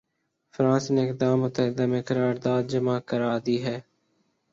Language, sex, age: Urdu, male, 19-29